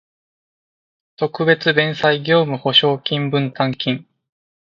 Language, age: Japanese, 19-29